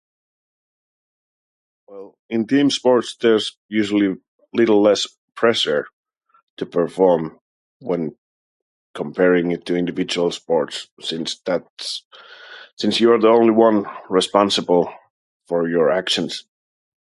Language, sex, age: English, male, 30-39